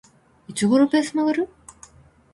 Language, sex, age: Japanese, female, 19-29